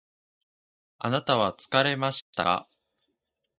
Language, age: Japanese, 19-29